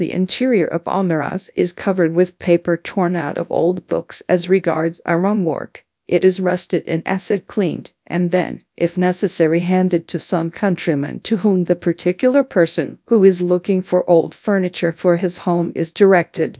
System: TTS, GradTTS